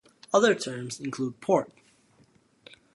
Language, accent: English, United States English